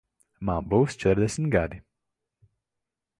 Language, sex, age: Latvian, male, 19-29